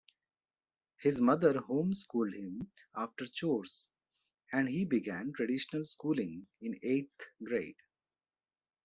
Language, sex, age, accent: English, male, 40-49, India and South Asia (India, Pakistan, Sri Lanka)